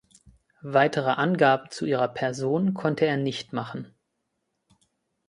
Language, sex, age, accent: German, male, 19-29, Deutschland Deutsch